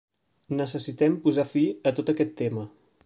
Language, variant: Catalan, Central